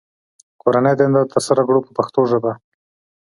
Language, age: Pashto, 30-39